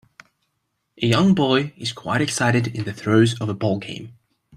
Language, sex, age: English, male, 19-29